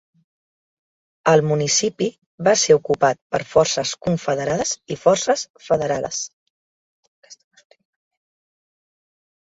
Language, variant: Catalan, Central